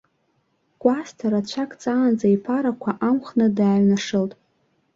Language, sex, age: Abkhazian, female, under 19